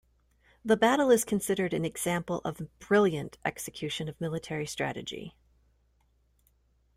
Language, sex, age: English, female, 50-59